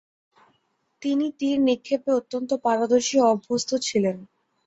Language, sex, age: Bengali, female, 19-29